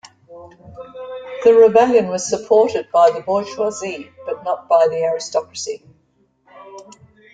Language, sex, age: English, female, 60-69